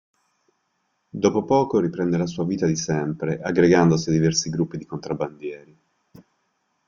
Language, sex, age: Italian, male, 40-49